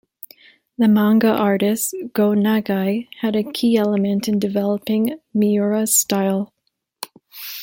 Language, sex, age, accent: English, female, 19-29, Canadian English